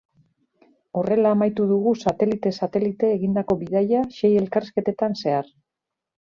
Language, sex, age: Basque, female, 40-49